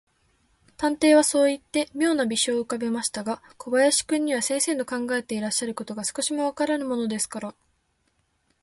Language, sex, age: Japanese, female, 19-29